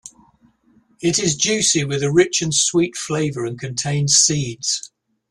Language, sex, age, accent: English, male, 60-69, England English